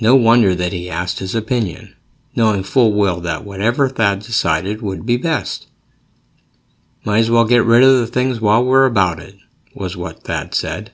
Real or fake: real